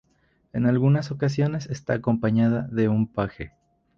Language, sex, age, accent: Spanish, male, under 19, México